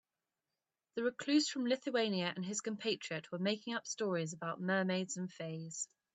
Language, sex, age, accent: English, female, 19-29, England English